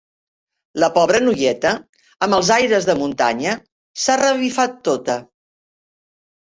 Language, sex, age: Catalan, female, 60-69